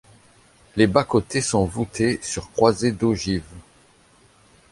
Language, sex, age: French, male, 50-59